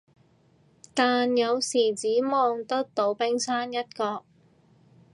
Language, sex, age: Cantonese, female, 30-39